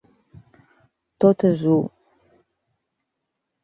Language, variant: Catalan, Balear